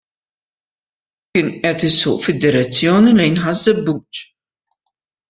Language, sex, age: Maltese, female, 50-59